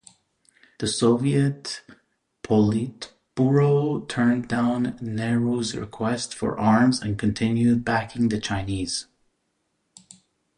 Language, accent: English, Canadian English